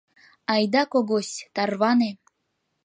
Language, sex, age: Mari, female, under 19